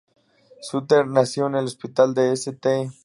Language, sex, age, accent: Spanish, male, 19-29, México